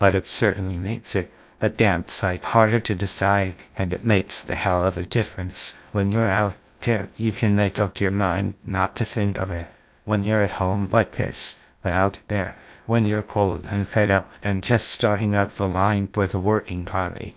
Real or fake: fake